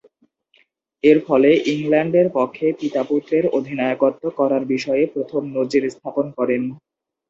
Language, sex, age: Bengali, male, 19-29